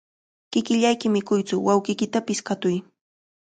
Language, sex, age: Cajatambo North Lima Quechua, female, 19-29